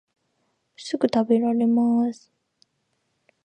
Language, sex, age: Japanese, female, 19-29